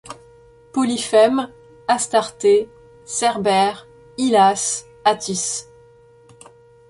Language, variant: French, Français de métropole